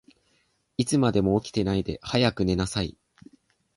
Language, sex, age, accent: Japanese, male, 19-29, 標準語